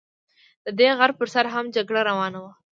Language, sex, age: Pashto, female, under 19